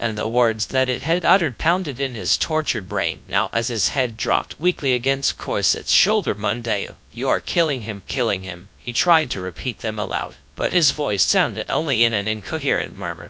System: TTS, GradTTS